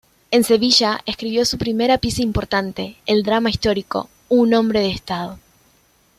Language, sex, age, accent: Spanish, female, 19-29, Rioplatense: Argentina, Uruguay, este de Bolivia, Paraguay